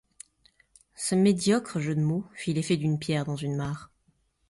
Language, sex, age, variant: French, female, 30-39, Français de métropole